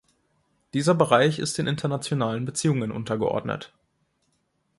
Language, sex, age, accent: German, male, 19-29, Deutschland Deutsch